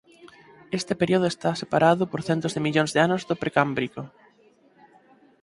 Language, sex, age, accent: Galician, male, 19-29, Normativo (estándar)